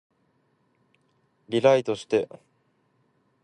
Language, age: Japanese, 19-29